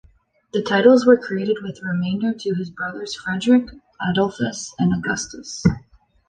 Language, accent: English, Canadian English